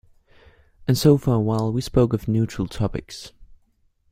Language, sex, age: English, male, 19-29